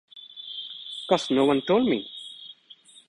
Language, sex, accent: English, male, India and South Asia (India, Pakistan, Sri Lanka)